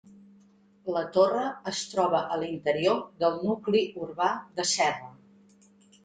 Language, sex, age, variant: Catalan, female, 50-59, Central